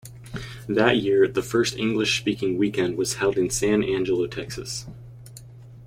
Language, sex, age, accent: English, male, under 19, United States English